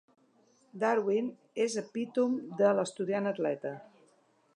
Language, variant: Catalan, Central